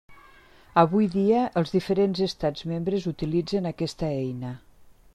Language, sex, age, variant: Catalan, female, 60-69, Nord-Occidental